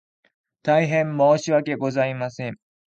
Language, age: Japanese, 19-29